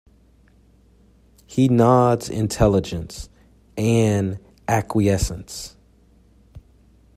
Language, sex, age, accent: English, male, 19-29, United States English